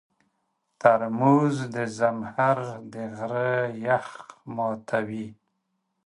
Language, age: Pashto, 50-59